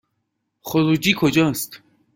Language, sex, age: Persian, male, 19-29